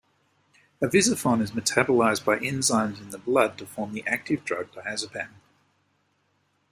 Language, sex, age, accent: English, male, 50-59, Australian English